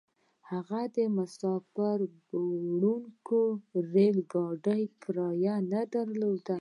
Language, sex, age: Pashto, female, 19-29